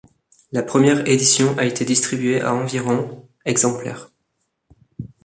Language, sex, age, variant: French, male, 19-29, Français de métropole